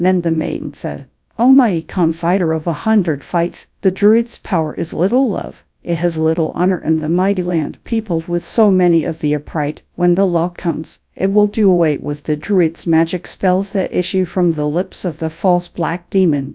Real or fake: fake